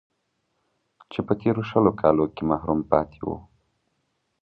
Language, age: Pashto, 19-29